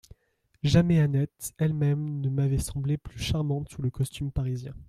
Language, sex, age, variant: French, male, under 19, Français de métropole